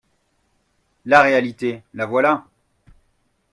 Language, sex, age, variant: French, male, 30-39, Français de métropole